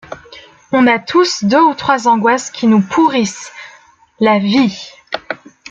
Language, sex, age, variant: French, female, 19-29, Français de métropole